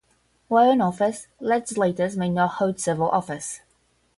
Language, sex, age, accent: English, female, 19-29, United States English; England English